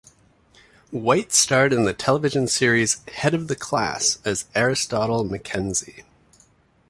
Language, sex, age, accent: English, male, 30-39, Canadian English